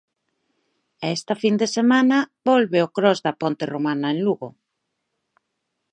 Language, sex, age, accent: Galician, female, 40-49, Atlántico (seseo e gheada)